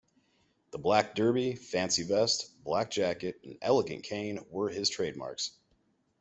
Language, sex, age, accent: English, male, 30-39, United States English